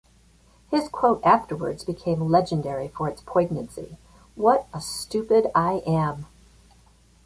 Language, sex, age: English, female, 50-59